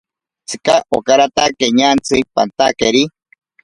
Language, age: Ashéninka Perené, 40-49